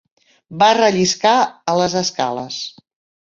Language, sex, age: Catalan, female, 60-69